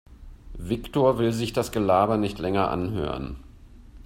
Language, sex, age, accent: German, male, 50-59, Deutschland Deutsch